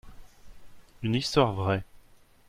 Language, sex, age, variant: French, male, 30-39, Français de métropole